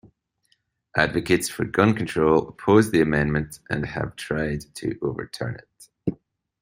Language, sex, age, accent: English, male, 40-49, Scottish English